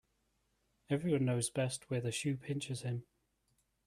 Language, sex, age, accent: English, male, 30-39, Welsh English